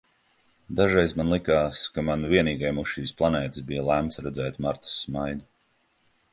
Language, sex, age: Latvian, male, 30-39